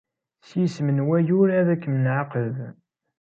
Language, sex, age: Kabyle, male, 19-29